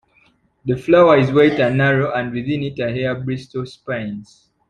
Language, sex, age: English, male, 19-29